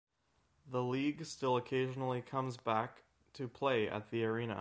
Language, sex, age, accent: English, male, 19-29, Canadian English